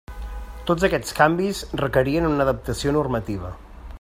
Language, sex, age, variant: Catalan, male, 30-39, Central